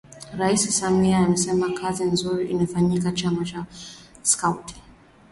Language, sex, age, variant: Swahili, female, 19-29, Kiswahili Sanifu (EA)